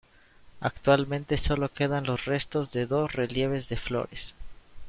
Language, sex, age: Spanish, male, 19-29